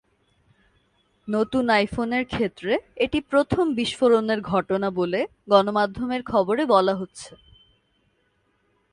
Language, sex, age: Bengali, female, 19-29